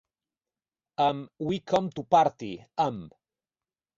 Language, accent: Catalan, nord-oriental